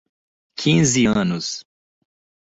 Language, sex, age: Portuguese, male, 19-29